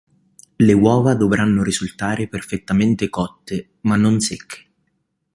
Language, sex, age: Italian, male, 19-29